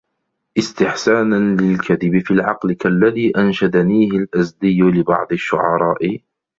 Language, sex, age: Arabic, male, 30-39